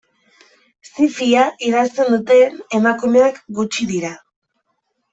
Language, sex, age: Basque, female, 30-39